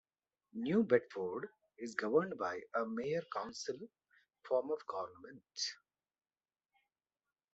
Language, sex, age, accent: English, male, 40-49, India and South Asia (India, Pakistan, Sri Lanka)